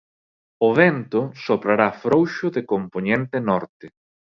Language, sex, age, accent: Galician, male, 30-39, Normativo (estándar)